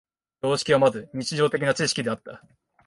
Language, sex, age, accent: Japanese, male, 19-29, 標準語